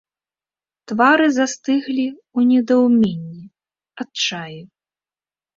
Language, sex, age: Belarusian, female, 30-39